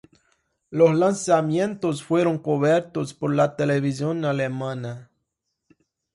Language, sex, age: Spanish, male, 19-29